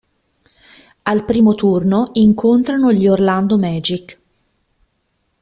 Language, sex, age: Italian, female, 19-29